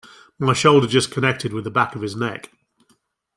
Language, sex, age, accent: English, male, 50-59, England English